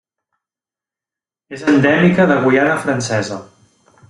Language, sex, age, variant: Catalan, male, 30-39, Central